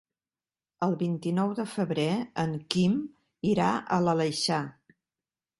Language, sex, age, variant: Catalan, female, 60-69, Central